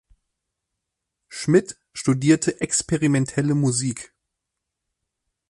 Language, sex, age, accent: German, male, 19-29, Deutschland Deutsch